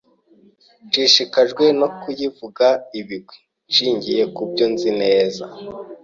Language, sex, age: Kinyarwanda, male, 19-29